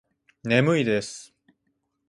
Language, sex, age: Japanese, male, under 19